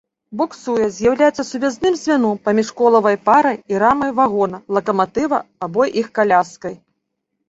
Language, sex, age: Belarusian, female, 40-49